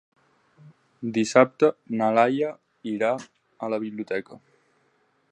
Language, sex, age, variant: Catalan, male, 19-29, Nord-Occidental